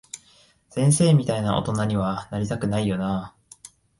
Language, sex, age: Japanese, male, 19-29